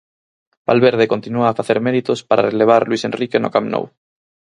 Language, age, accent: Galician, 19-29, Normativo (estándar)